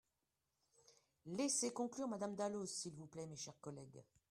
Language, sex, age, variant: French, female, 60-69, Français de métropole